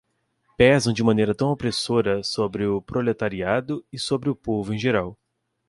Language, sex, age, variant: Portuguese, male, 19-29, Portuguese (Brasil)